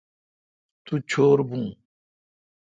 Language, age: Kalkoti, 50-59